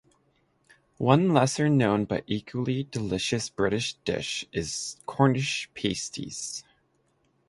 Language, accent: English, United States English